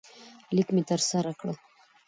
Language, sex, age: Pashto, female, 30-39